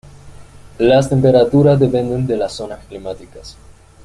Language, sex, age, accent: Spanish, male, under 19, Caribe: Cuba, Venezuela, Puerto Rico, República Dominicana, Panamá, Colombia caribeña, México caribeño, Costa del golfo de México